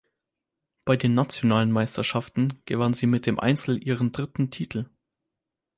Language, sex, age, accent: German, male, 19-29, Deutschland Deutsch